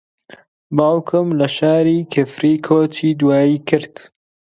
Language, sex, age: Central Kurdish, male, 19-29